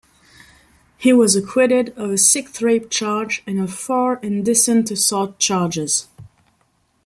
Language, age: English, 19-29